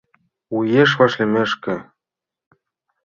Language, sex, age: Mari, male, 40-49